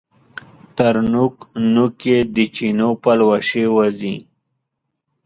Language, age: Pashto, 30-39